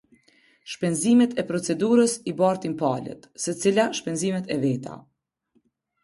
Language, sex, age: Albanian, female, 30-39